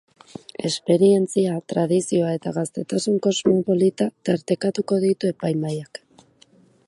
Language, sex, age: Basque, female, 19-29